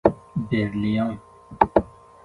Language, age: Persian, 30-39